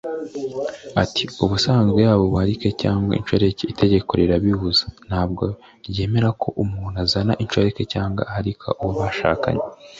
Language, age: Kinyarwanda, 19-29